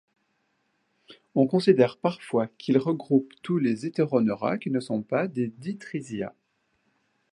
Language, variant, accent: French, Français d'Europe, Français de Suisse